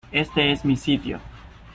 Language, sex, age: Spanish, male, 30-39